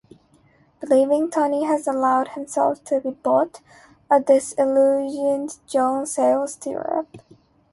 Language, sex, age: English, female, 19-29